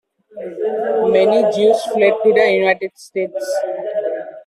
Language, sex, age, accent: English, male, 19-29, United States English